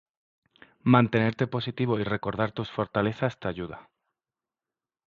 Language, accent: Spanish, España: Centro-Sur peninsular (Madrid, Toledo, Castilla-La Mancha)